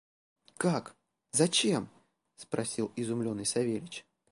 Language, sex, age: Russian, male, 30-39